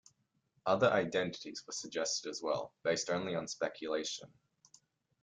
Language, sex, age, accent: English, male, under 19, Australian English